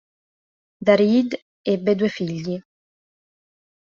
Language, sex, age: Italian, female, 19-29